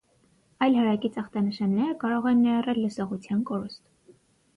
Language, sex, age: Armenian, female, under 19